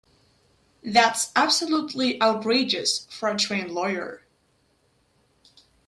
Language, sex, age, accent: English, male, 50-59, United States English